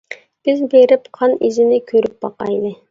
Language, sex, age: Uyghur, female, 19-29